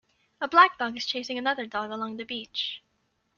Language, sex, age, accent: English, female, 19-29, United States English